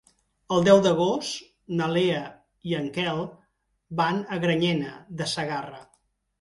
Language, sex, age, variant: Catalan, male, 50-59, Central